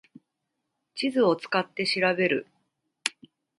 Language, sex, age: Japanese, female, 30-39